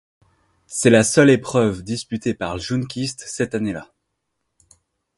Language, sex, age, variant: French, male, under 19, Français de métropole